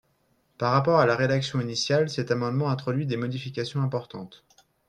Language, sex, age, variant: French, male, 19-29, Français de métropole